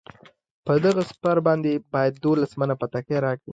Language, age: Pashto, 19-29